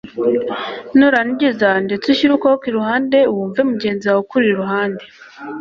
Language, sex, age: Kinyarwanda, female, under 19